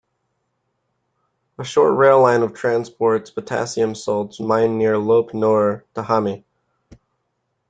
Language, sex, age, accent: English, male, 19-29, United States English